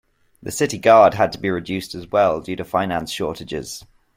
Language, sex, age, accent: English, male, 19-29, England English